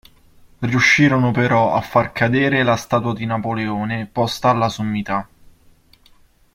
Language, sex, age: Italian, male, 19-29